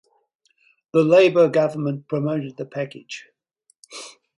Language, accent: English, Australian English